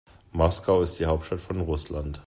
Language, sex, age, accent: German, male, 40-49, Deutschland Deutsch